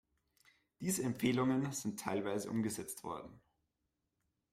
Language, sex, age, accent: German, male, 30-39, Deutschland Deutsch